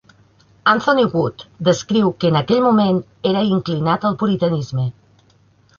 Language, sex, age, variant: Catalan, female, 30-39, Central